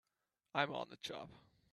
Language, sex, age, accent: English, male, under 19, United States English